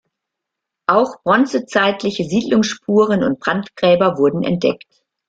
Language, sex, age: German, female, 60-69